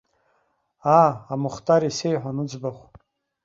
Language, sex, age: Abkhazian, male, 40-49